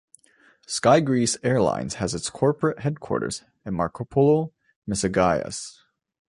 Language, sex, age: English, male, 19-29